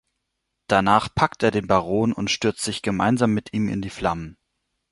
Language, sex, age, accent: German, male, 19-29, Deutschland Deutsch